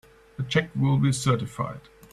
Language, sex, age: English, male, 40-49